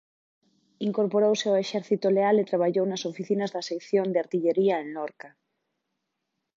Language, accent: Galician, Normativo (estándar)